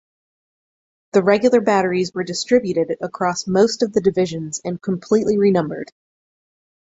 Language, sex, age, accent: English, female, 40-49, United States English